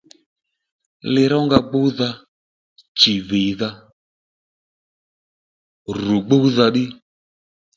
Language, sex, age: Lendu, male, 30-39